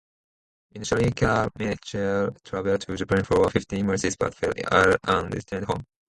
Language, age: English, under 19